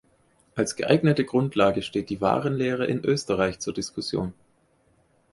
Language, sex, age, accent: German, male, 30-39, Deutschland Deutsch